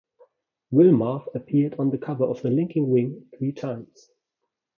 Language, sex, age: English, male, 30-39